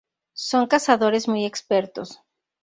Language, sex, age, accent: Spanish, female, 50-59, México